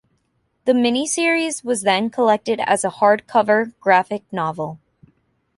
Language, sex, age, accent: English, female, 19-29, United States English